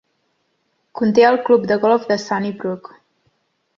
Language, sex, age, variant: Catalan, female, 30-39, Central